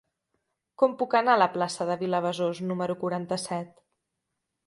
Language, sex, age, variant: Catalan, female, 19-29, Central